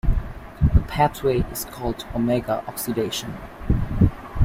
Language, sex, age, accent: English, male, under 19, United States English